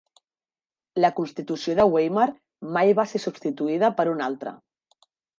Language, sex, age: Catalan, female, 30-39